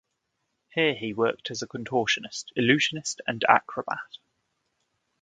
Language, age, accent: English, 19-29, England English